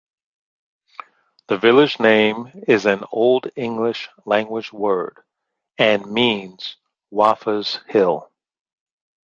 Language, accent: English, United States English